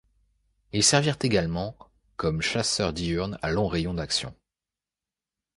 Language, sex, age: French, male, 19-29